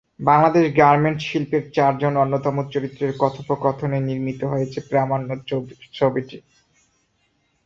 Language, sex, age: Bengali, male, 19-29